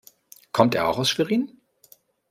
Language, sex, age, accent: German, male, 30-39, Deutschland Deutsch